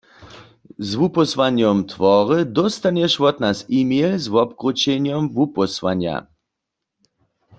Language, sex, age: Upper Sorbian, male, 40-49